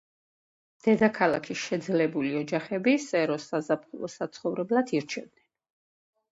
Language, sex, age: Georgian, female, 50-59